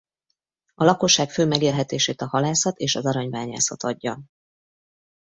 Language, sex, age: Hungarian, female, 30-39